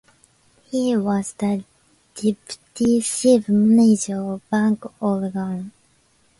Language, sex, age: English, female, 19-29